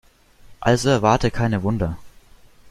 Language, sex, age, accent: German, male, under 19, Deutschland Deutsch